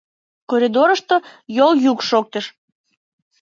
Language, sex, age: Mari, female, 19-29